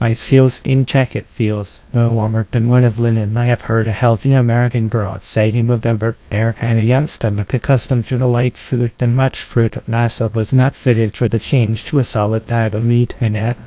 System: TTS, GlowTTS